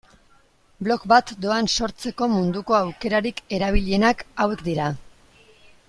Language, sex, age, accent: Basque, female, 19-29, Mendebalekoa (Araba, Bizkaia, Gipuzkoako mendebaleko herri batzuk)